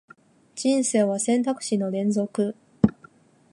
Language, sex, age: Japanese, female, 19-29